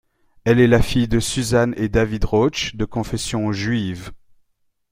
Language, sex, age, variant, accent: French, male, 40-49, Français des départements et régions d'outre-mer, Français de La Réunion